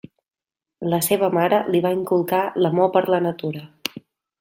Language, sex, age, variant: Catalan, female, 19-29, Balear